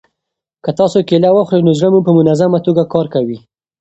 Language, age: Pashto, 19-29